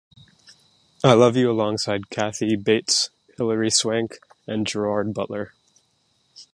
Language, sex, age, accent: English, male, under 19, United States English